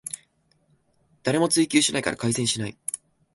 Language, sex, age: Japanese, male, 19-29